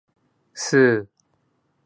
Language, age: Japanese, 40-49